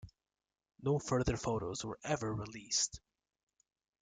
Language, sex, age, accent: English, male, 19-29, United States English